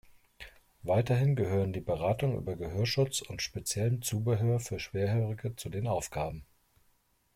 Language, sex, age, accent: German, male, 40-49, Deutschland Deutsch